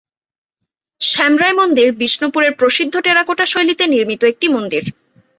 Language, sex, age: Bengali, female, 19-29